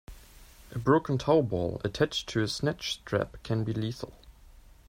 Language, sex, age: English, male, 19-29